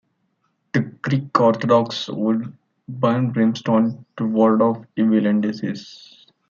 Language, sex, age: English, male, 19-29